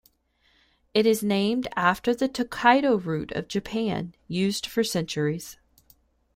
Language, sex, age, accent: English, female, 30-39, United States English